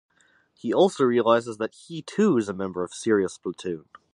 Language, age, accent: English, under 19, United States English